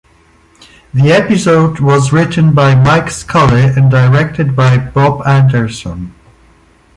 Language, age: English, 50-59